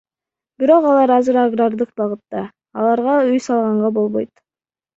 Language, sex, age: Kyrgyz, female, under 19